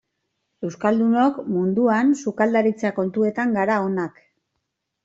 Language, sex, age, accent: Basque, female, 50-59, Mendebalekoa (Araba, Bizkaia, Gipuzkoako mendebaleko herri batzuk)